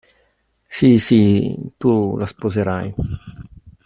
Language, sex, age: Italian, male, 40-49